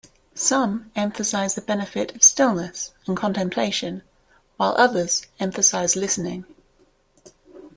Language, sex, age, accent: English, female, 30-39, England English